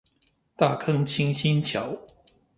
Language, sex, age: Chinese, male, 40-49